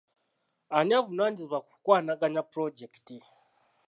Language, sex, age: Ganda, male, 19-29